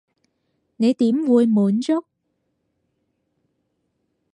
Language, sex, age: Cantonese, female, 19-29